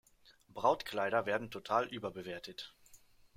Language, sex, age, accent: German, male, 19-29, Deutschland Deutsch